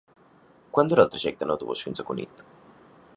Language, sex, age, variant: Catalan, male, 19-29, Central